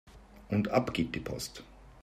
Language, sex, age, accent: German, male, 50-59, Österreichisches Deutsch